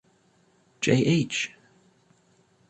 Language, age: English, 30-39